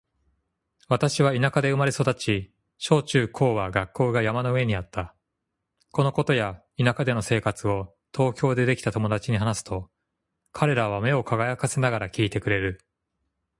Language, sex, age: Japanese, male, 30-39